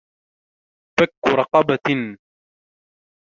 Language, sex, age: Arabic, male, 19-29